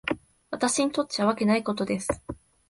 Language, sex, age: Japanese, female, 19-29